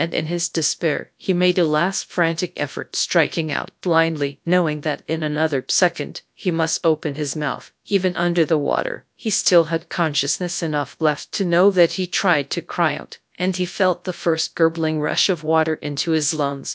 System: TTS, GradTTS